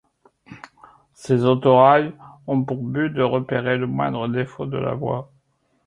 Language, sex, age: French, male, 60-69